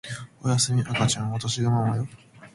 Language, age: Japanese, 19-29